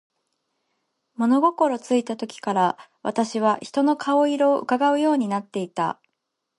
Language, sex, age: Japanese, female, 19-29